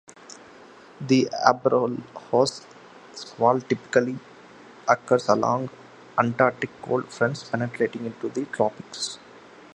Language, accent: English, India and South Asia (India, Pakistan, Sri Lanka)